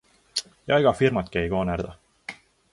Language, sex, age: Estonian, male, 19-29